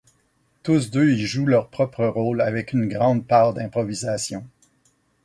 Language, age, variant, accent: French, 50-59, Français d'Amérique du Nord, Français du Canada